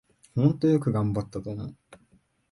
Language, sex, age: Japanese, male, 19-29